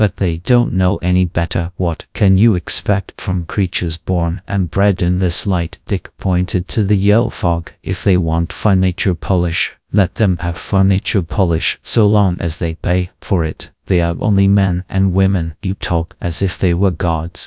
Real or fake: fake